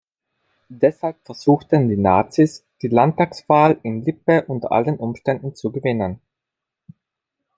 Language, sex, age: German, male, 30-39